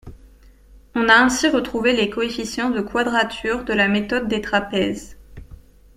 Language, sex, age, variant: French, female, 19-29, Français de métropole